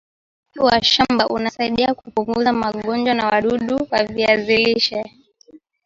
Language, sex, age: Swahili, male, 19-29